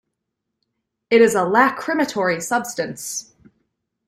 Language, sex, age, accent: English, female, 19-29, United States English